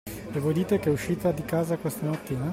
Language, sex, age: Italian, male, 40-49